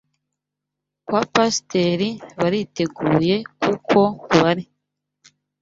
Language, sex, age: Kinyarwanda, female, 19-29